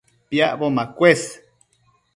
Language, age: Matsés, 40-49